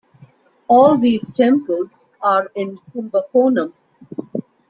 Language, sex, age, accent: English, female, 19-29, India and South Asia (India, Pakistan, Sri Lanka)